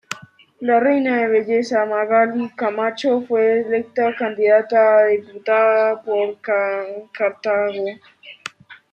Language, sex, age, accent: Spanish, male, under 19, Andino-Pacífico: Colombia, Perú, Ecuador, oeste de Bolivia y Venezuela andina